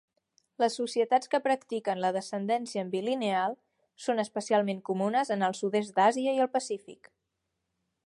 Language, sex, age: Catalan, female, under 19